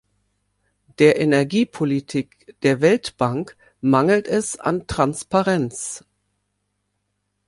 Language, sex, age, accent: German, female, 60-69, Deutschland Deutsch